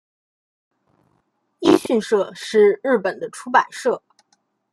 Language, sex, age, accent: Chinese, female, 19-29, 出生地：河北省